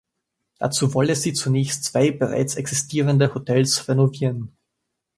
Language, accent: German, Österreichisches Deutsch